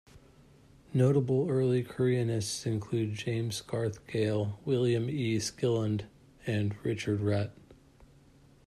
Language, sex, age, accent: English, male, 40-49, United States English